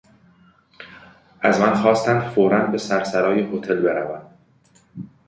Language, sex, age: Persian, male, 19-29